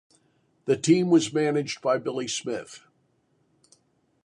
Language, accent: English, United States English